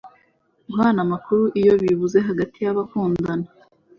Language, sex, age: Kinyarwanda, female, 19-29